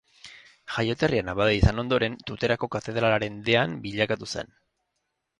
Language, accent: Basque, Erdialdekoa edo Nafarra (Gipuzkoa, Nafarroa)